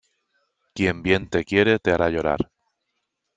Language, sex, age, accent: Spanish, male, 30-39, España: Sur peninsular (Andalucia, Extremadura, Murcia)